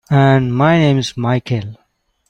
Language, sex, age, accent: English, male, 40-49, India and South Asia (India, Pakistan, Sri Lanka)